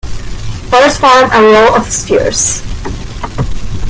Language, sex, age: English, female, 30-39